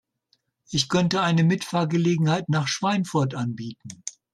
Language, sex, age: German, male, 60-69